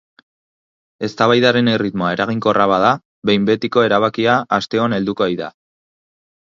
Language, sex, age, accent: Basque, male, 19-29, Erdialdekoa edo Nafarra (Gipuzkoa, Nafarroa)